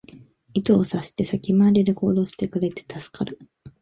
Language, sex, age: Japanese, female, 19-29